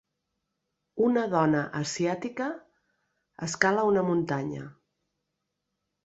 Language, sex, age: Catalan, female, 40-49